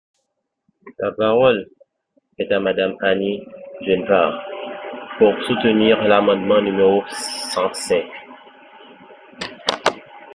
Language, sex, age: French, male, 19-29